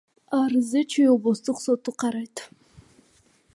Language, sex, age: Kyrgyz, female, under 19